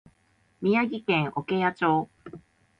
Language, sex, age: Japanese, female, 30-39